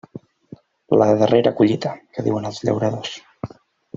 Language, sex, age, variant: Catalan, male, 30-39, Central